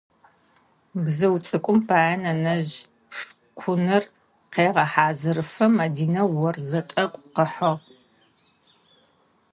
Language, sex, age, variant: Adyghe, female, 30-39, Адыгабзэ (Кирил, пстэумэ зэдыряе)